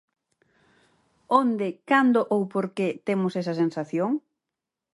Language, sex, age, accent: Galician, female, 30-39, Oriental (común en zona oriental)